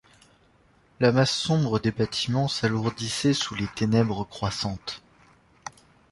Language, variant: French, Français de métropole